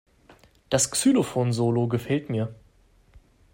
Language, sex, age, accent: German, male, 19-29, Deutschland Deutsch